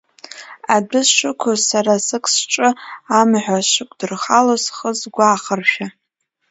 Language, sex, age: Abkhazian, female, under 19